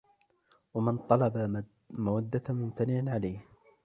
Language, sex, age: Arabic, male, 19-29